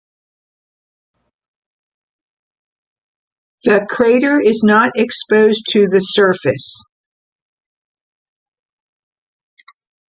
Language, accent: English, United States English